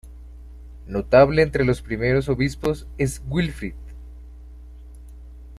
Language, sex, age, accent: Spanish, male, 30-39, Andino-Pacífico: Colombia, Perú, Ecuador, oeste de Bolivia y Venezuela andina